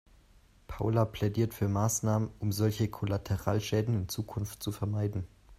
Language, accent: German, Deutschland Deutsch